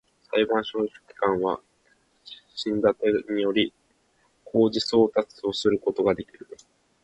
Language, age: Japanese, under 19